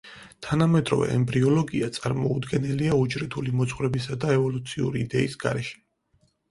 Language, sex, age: Georgian, male, 30-39